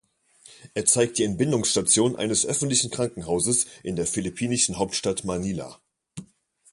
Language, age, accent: German, 40-49, Deutschland Deutsch